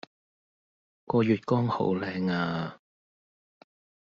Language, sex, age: Cantonese, male, 50-59